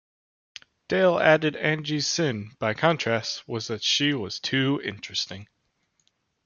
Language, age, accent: English, 19-29, United States English